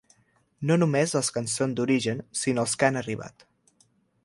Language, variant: Catalan, Central